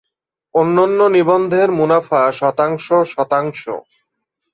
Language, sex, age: Bengali, male, 19-29